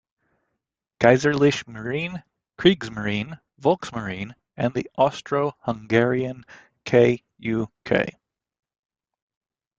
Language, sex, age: English, male, 40-49